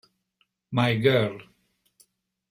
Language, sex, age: Italian, male, 60-69